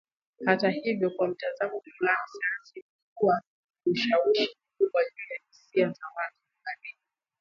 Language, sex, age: Swahili, female, 30-39